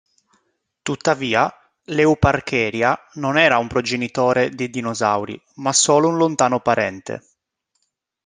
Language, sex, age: Italian, male, 30-39